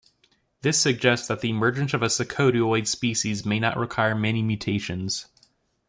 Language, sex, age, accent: English, male, 19-29, United States English